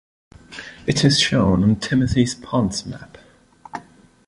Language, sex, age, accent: English, male, 19-29, United States English